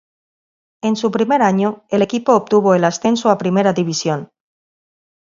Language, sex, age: Spanish, female, 40-49